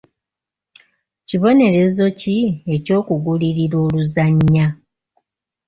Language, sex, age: Ganda, female, 60-69